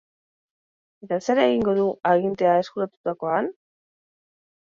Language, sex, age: Basque, female, 30-39